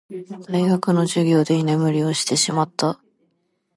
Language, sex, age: Japanese, female, 19-29